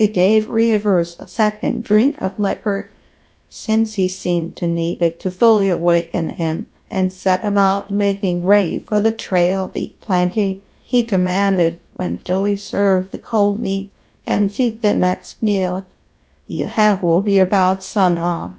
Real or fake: fake